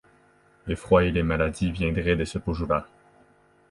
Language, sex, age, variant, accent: French, male, 19-29, Français d'Amérique du Nord, Français du Canada